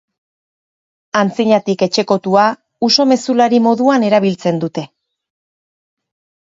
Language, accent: Basque, Erdialdekoa edo Nafarra (Gipuzkoa, Nafarroa)